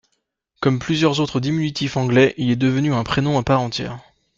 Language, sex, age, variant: French, male, 19-29, Français de métropole